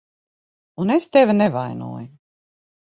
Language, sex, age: Latvian, female, 50-59